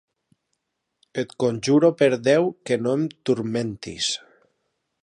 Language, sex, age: Catalan, male, 30-39